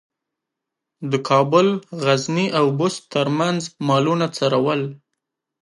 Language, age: Pashto, 19-29